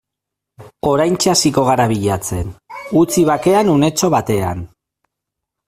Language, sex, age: Basque, male, 40-49